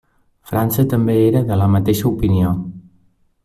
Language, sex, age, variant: Catalan, male, 19-29, Nord-Occidental